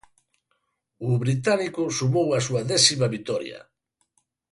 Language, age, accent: Galician, 70-79, Atlántico (seseo e gheada)